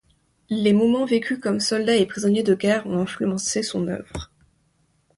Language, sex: French, female